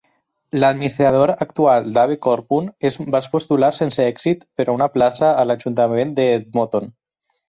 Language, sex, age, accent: Catalan, male, under 19, valencià